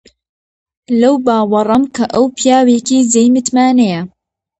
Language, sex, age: Central Kurdish, female, under 19